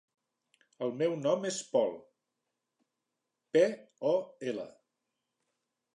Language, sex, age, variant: Catalan, male, 50-59, Central